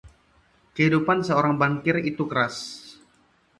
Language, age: Indonesian, 19-29